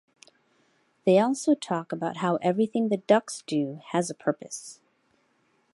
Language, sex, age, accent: English, female, 40-49, United States English